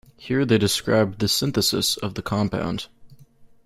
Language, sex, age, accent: English, male, under 19, United States English